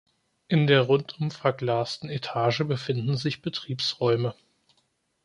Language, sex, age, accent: German, male, 19-29, Deutschland Deutsch